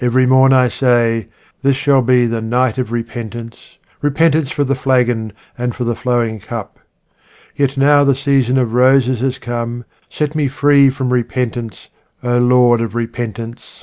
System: none